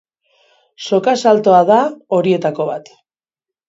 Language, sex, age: Basque, female, 40-49